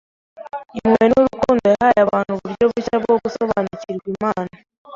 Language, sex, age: Kinyarwanda, female, 19-29